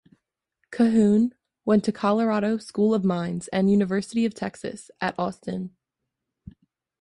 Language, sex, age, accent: English, female, under 19, United States English